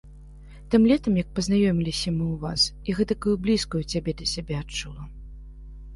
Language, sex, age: Belarusian, female, 30-39